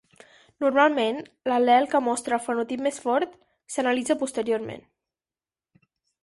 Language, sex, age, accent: Catalan, female, under 19, Girona